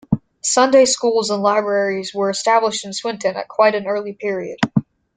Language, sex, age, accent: English, female, under 19, United States English